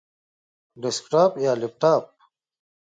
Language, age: Pashto, 30-39